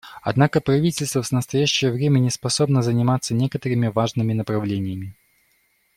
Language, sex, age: Russian, male, 19-29